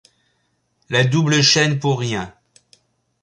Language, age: French, 70-79